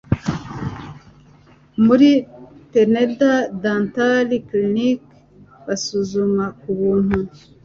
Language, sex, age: Kinyarwanda, female, 40-49